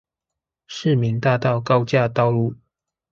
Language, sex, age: Chinese, male, 19-29